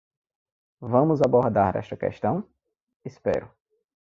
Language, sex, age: Portuguese, male, 19-29